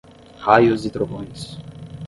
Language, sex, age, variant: Portuguese, male, 19-29, Portuguese (Brasil)